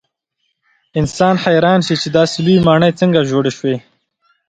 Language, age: Pashto, 19-29